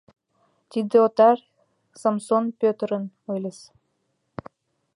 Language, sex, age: Mari, female, under 19